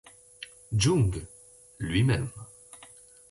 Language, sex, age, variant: French, female, 19-29, Français de métropole